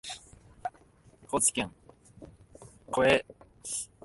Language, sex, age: Japanese, male, 19-29